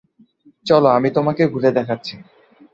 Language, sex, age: Bengali, male, 19-29